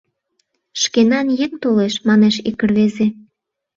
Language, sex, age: Mari, female, 19-29